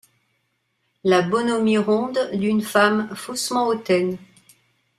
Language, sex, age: French, female, 60-69